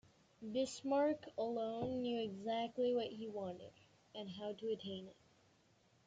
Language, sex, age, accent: English, male, under 19, United States English